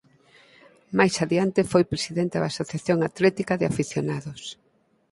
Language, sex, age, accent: Galician, female, 50-59, Normativo (estándar)